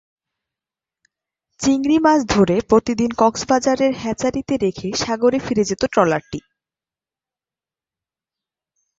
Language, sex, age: Bengali, female, 19-29